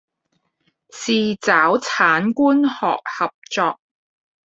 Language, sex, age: Chinese, female, 30-39